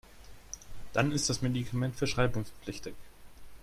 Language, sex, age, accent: German, male, under 19, Deutschland Deutsch